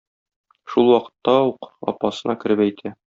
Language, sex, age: Tatar, male, 30-39